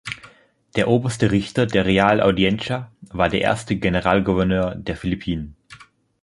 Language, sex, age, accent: German, male, 19-29, Deutschland Deutsch